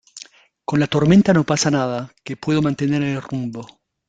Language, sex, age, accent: Spanish, male, 50-59, Rioplatense: Argentina, Uruguay, este de Bolivia, Paraguay